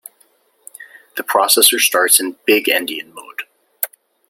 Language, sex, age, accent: English, male, 19-29, United States English